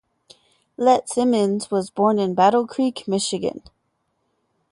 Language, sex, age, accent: English, female, 19-29, United States English